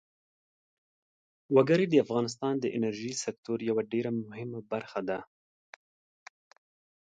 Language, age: Pashto, 30-39